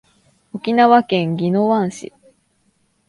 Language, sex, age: Japanese, female, 19-29